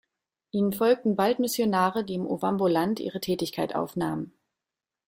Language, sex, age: German, female, 30-39